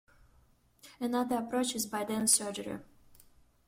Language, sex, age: English, female, 19-29